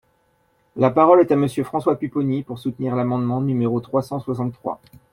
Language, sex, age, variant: French, male, 40-49, Français de métropole